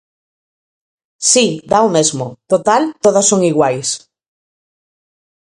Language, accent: Galician, Normativo (estándar)